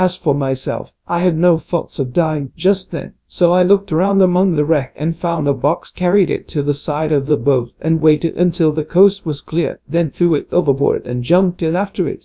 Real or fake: fake